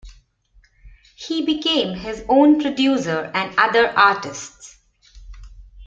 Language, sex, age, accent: English, female, 40-49, India and South Asia (India, Pakistan, Sri Lanka)